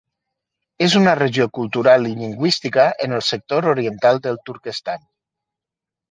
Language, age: Catalan, 50-59